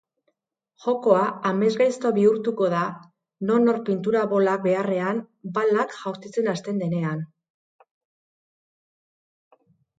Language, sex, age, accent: Basque, female, 40-49, Erdialdekoa edo Nafarra (Gipuzkoa, Nafarroa)